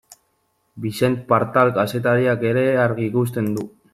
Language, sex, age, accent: Basque, male, 19-29, Mendebalekoa (Araba, Bizkaia, Gipuzkoako mendebaleko herri batzuk)